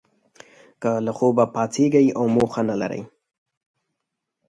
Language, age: Pashto, 19-29